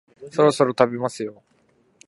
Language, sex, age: Japanese, male, under 19